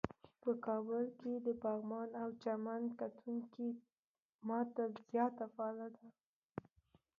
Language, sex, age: Pashto, female, under 19